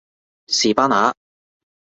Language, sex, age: Cantonese, male, 19-29